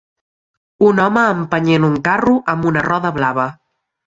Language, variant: Catalan, Central